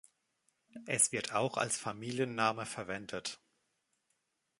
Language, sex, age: German, male, 30-39